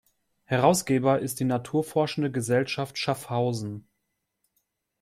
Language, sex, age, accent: German, male, 30-39, Deutschland Deutsch